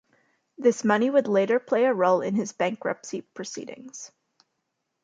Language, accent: English, United States English